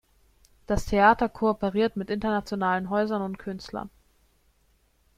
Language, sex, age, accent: German, female, 19-29, Deutschland Deutsch